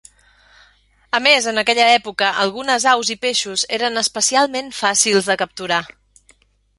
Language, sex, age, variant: Catalan, female, 40-49, Central